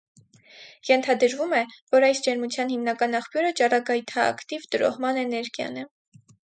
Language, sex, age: Armenian, female, under 19